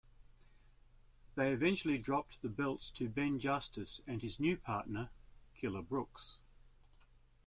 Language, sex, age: English, male, 60-69